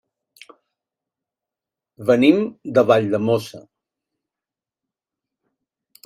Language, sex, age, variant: Catalan, male, 50-59, Central